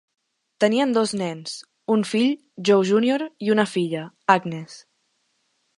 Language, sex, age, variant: Catalan, female, under 19, Central